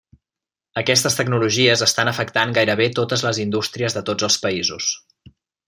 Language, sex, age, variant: Catalan, male, 19-29, Central